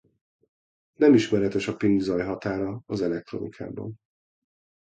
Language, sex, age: Hungarian, male, 40-49